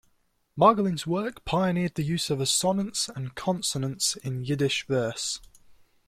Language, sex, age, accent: English, male, under 19, England English